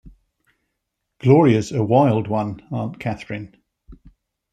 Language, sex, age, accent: English, male, 60-69, England English